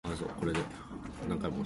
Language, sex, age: Japanese, male, under 19